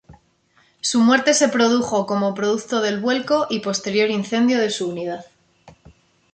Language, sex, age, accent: Spanish, male, 30-39, España: Norte peninsular (Asturias, Castilla y León, Cantabria, País Vasco, Navarra, Aragón, La Rioja, Guadalajara, Cuenca)